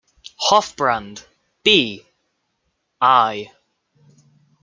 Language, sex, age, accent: English, male, under 19, England English